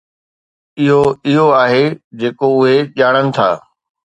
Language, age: Sindhi, 40-49